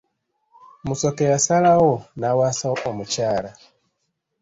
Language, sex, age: Ganda, male, 30-39